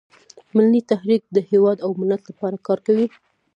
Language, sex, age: Pashto, female, 19-29